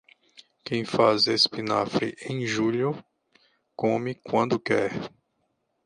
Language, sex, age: Portuguese, male, 30-39